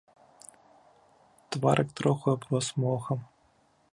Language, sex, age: Belarusian, male, 30-39